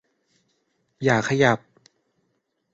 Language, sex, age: Thai, male, 30-39